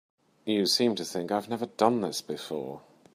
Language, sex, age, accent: English, male, 40-49, England English